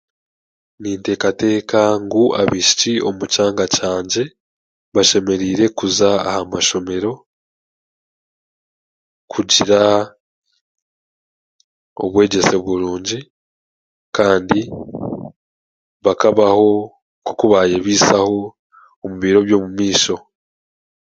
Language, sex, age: Chiga, male, 19-29